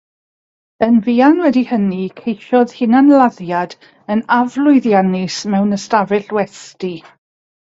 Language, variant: Welsh, South-Western Welsh